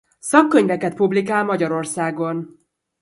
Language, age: Hungarian, 30-39